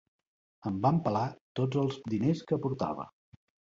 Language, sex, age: Catalan, male, 50-59